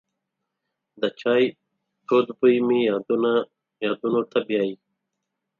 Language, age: Pashto, 40-49